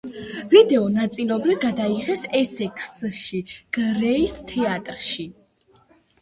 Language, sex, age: Georgian, female, 60-69